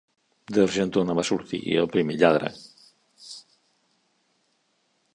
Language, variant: Catalan, Central